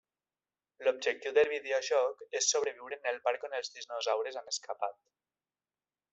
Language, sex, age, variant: Catalan, male, under 19, Septentrional